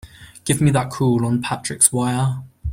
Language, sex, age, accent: English, male, 19-29, England English